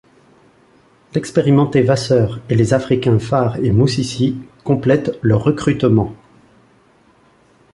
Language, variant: French, Français de métropole